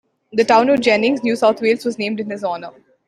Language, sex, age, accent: English, female, 19-29, India and South Asia (India, Pakistan, Sri Lanka)